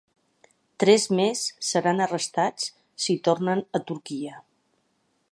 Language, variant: Catalan, Central